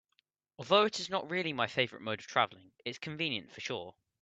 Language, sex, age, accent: English, male, under 19, England English